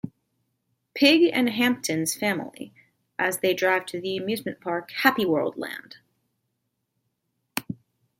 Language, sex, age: English, female, 19-29